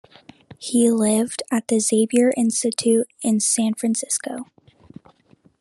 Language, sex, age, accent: English, female, under 19, United States English